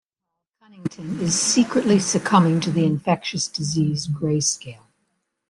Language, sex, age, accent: English, female, 70-79, United States English